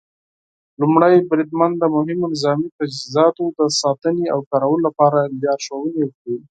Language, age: Pashto, 19-29